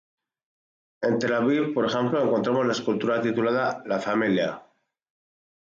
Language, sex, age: Spanish, male, 40-49